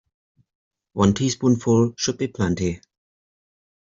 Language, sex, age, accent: English, male, 40-49, England English